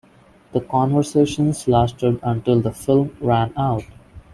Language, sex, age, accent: English, male, 19-29, India and South Asia (India, Pakistan, Sri Lanka)